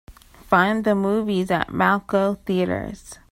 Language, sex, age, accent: English, female, 19-29, United States English